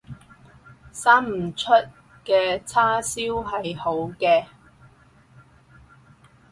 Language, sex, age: Cantonese, female, 30-39